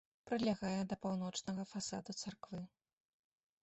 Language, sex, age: Belarusian, female, 40-49